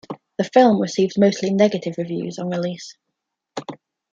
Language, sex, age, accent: English, female, 19-29, England English